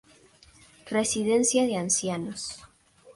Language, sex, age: Spanish, female, under 19